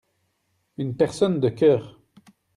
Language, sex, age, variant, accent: French, male, 30-39, Français d'Europe, Français de Belgique